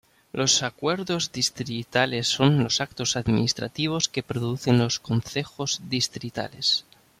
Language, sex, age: Spanish, male, 19-29